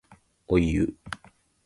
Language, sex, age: Japanese, male, 19-29